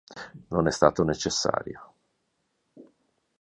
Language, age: Italian, 50-59